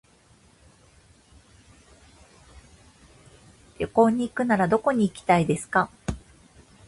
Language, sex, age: Japanese, female, 30-39